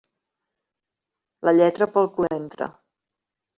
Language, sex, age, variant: Catalan, female, 30-39, Central